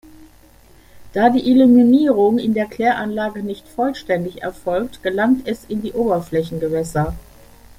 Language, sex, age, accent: German, female, 70-79, Deutschland Deutsch